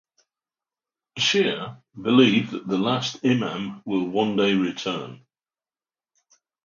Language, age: English, 60-69